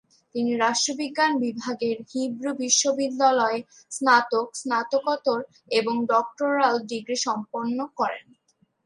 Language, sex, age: Bengali, female, under 19